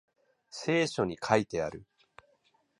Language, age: Japanese, 50-59